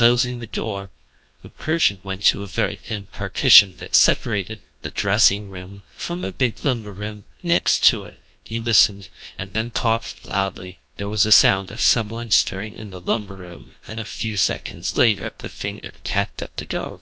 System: TTS, GlowTTS